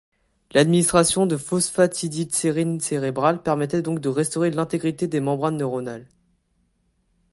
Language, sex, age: French, male, 19-29